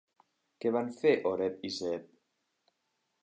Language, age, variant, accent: Catalan, under 19, Central, central